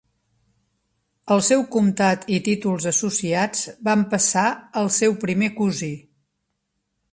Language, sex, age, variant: Catalan, female, 60-69, Central